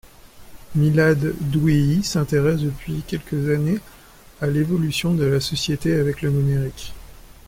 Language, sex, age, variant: French, male, 40-49, Français de métropole